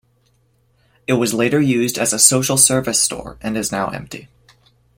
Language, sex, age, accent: English, male, 19-29, Canadian English